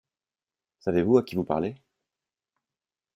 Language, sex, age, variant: French, male, 19-29, Français de métropole